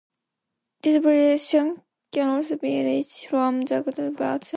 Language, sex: English, female